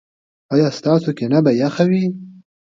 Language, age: Pashto, 19-29